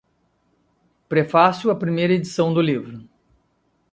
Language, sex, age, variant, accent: Portuguese, male, 30-39, Portuguese (Brasil), Gaucho